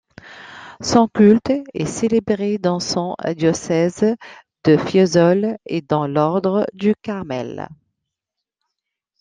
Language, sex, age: French, female, 40-49